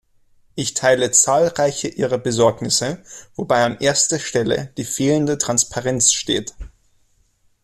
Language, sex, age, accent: German, male, 19-29, Deutschland Deutsch